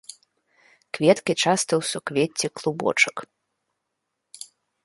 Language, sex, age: Belarusian, female, 30-39